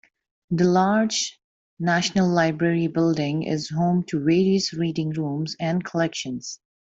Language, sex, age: English, female, 19-29